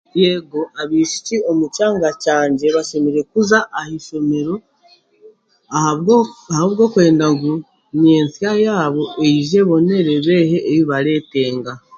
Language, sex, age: Chiga, female, 40-49